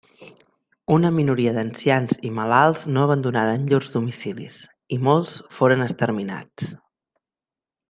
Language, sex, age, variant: Catalan, female, 40-49, Central